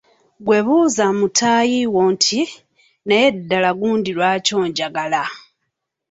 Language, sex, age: Ganda, female, 30-39